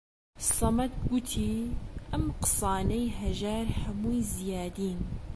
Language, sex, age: Central Kurdish, female, 19-29